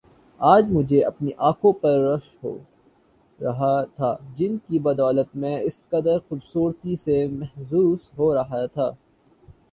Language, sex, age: Urdu, male, 19-29